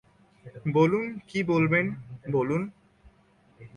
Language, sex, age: Bengali, male, 19-29